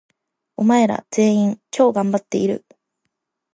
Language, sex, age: Japanese, female, 19-29